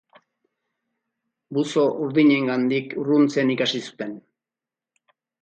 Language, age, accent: Basque, 60-69, Erdialdekoa edo Nafarra (Gipuzkoa, Nafarroa)